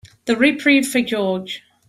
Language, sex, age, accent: English, female, 40-49, United States English